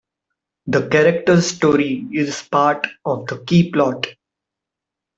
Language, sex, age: English, male, 30-39